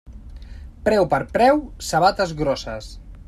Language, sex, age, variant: Catalan, male, 40-49, Central